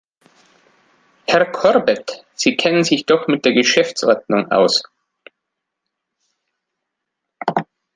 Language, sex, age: German, male, 40-49